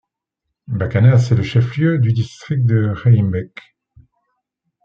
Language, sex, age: French, male, 40-49